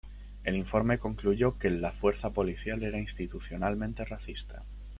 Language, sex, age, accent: Spanish, male, 19-29, España: Sur peninsular (Andalucia, Extremadura, Murcia)